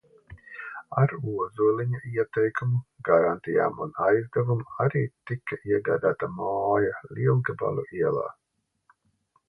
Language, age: Latvian, 50-59